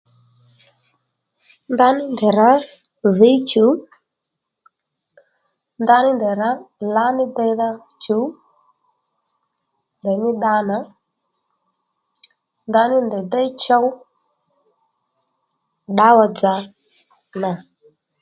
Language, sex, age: Lendu, female, 30-39